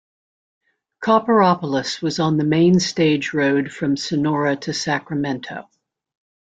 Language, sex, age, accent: English, female, 40-49, United States English